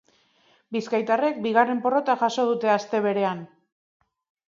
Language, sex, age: Basque, female, 40-49